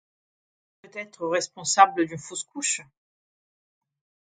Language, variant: French, Français d'Europe